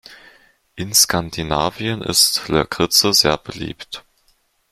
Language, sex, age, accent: German, male, under 19, Deutschland Deutsch